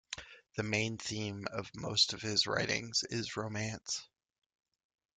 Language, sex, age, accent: English, male, 30-39, United States English